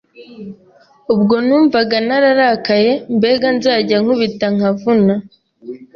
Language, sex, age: Kinyarwanda, female, 19-29